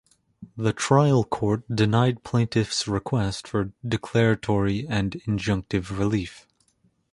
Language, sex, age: English, male, under 19